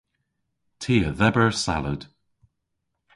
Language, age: Cornish, 50-59